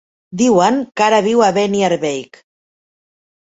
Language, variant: Catalan, Central